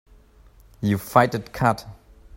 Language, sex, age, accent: English, male, 19-29, United States English